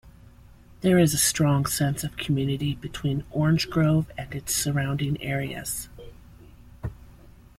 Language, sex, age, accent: English, female, 40-49, United States English